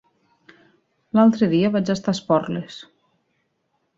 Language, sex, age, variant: Catalan, female, 30-39, Nord-Occidental